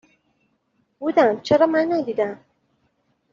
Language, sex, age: Persian, female, 19-29